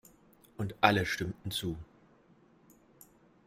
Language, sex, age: German, male, 30-39